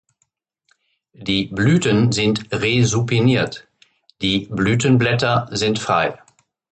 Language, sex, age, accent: German, male, 50-59, Deutschland Deutsch